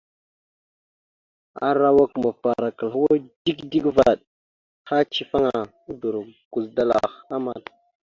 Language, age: Mada (Cameroon), 19-29